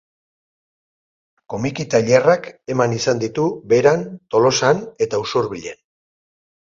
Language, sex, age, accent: Basque, male, 40-49, Erdialdekoa edo Nafarra (Gipuzkoa, Nafarroa)